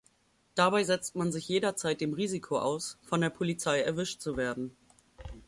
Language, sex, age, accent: German, female, 19-29, Deutschland Deutsch